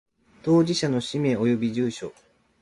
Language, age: Japanese, 30-39